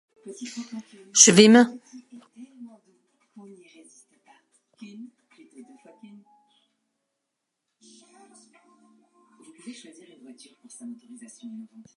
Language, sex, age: English, female, 60-69